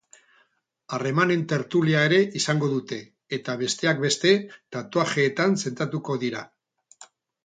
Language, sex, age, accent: Basque, male, 60-69, Erdialdekoa edo Nafarra (Gipuzkoa, Nafarroa)